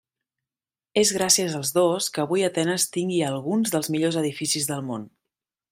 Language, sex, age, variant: Catalan, female, 30-39, Central